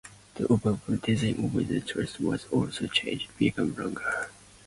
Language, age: English, 19-29